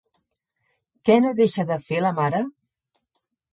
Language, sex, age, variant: Catalan, female, 40-49, Central